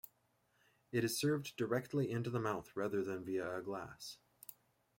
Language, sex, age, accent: English, male, 30-39, Canadian English